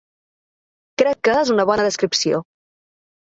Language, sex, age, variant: Catalan, female, 30-39, Balear